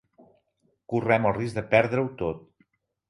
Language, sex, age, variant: Catalan, male, 50-59, Central